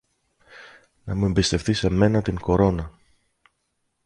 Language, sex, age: Greek, male, 30-39